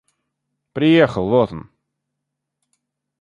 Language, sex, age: Russian, male, 19-29